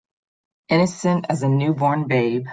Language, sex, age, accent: English, female, 19-29, United States English